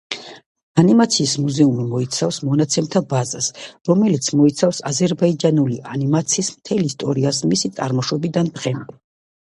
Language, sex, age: Georgian, female, 50-59